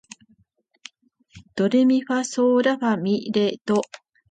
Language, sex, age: Japanese, female, 50-59